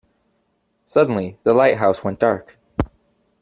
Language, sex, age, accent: English, male, 30-39, United States English